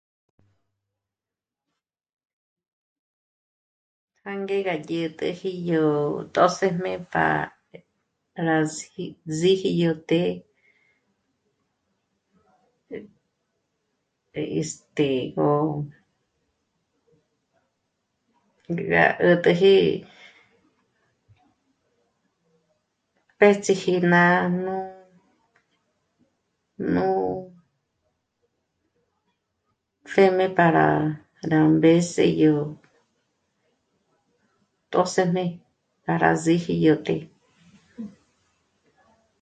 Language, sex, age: Michoacán Mazahua, female, 60-69